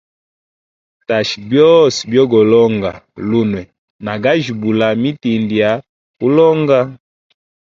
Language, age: Hemba, 19-29